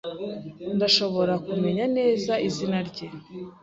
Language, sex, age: Kinyarwanda, female, 19-29